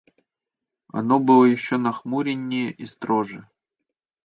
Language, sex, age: Russian, male, 30-39